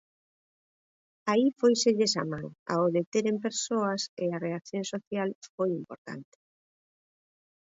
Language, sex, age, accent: Galician, female, 50-59, Oriental (común en zona oriental)